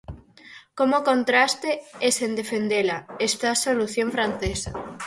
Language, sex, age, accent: Galician, female, under 19, Normativo (estándar)